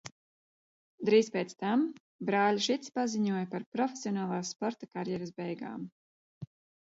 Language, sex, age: Latvian, female, 40-49